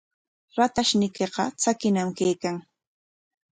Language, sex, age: Corongo Ancash Quechua, female, 30-39